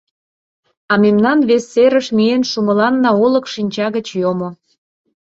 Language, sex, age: Mari, female, 30-39